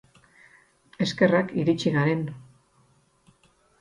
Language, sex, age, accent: Basque, female, 60-69, Erdialdekoa edo Nafarra (Gipuzkoa, Nafarroa)